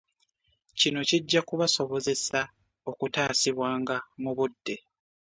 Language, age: Ganda, 19-29